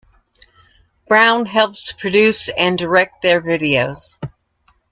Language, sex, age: English, female, 50-59